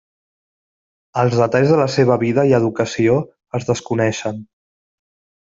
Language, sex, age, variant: Catalan, male, 30-39, Central